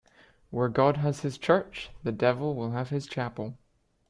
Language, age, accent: English, 19-29, Scottish English